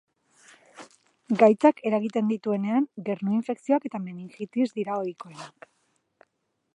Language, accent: Basque, Erdialdekoa edo Nafarra (Gipuzkoa, Nafarroa)